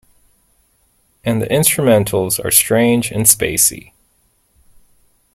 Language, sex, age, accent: English, male, 30-39, United States English